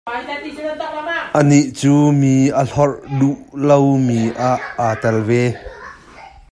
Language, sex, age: Hakha Chin, male, 30-39